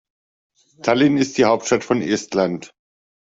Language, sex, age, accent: German, male, 50-59, Deutschland Deutsch